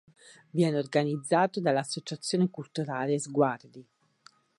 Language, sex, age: Italian, female, 40-49